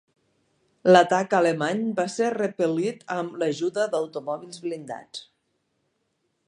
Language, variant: Catalan, Nord-Occidental